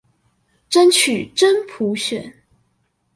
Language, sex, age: Chinese, female, under 19